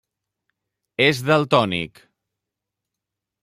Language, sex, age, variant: Catalan, male, 40-49, Nord-Occidental